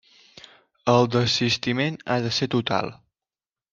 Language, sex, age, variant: Catalan, male, under 19, Central